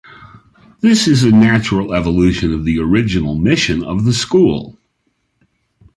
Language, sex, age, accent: English, male, 70-79, United States English